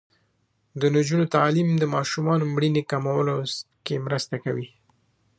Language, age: Pashto, 19-29